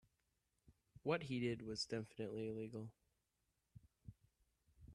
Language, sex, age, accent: English, male, under 19, United States English